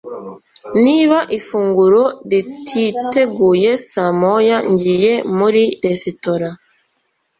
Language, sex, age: Kinyarwanda, female, 19-29